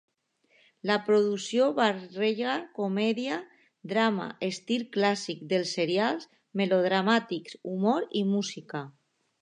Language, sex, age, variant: Catalan, female, under 19, Alacantí